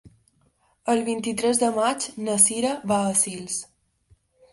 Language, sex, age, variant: Catalan, female, under 19, Balear